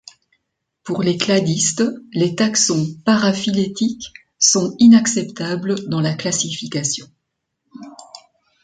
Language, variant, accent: French, Français d'Europe, Français de Belgique